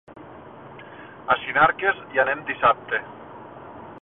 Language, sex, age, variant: Catalan, male, 30-39, Septentrional